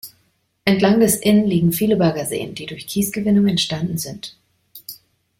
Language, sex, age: German, female, 30-39